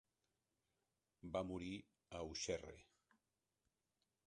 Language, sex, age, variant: Catalan, male, 60-69, Central